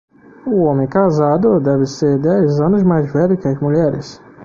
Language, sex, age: Portuguese, male, 30-39